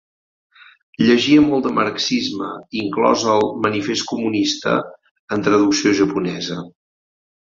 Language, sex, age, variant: Catalan, male, 40-49, Central